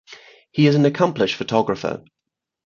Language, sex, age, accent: English, male, 30-39, England English; New Zealand English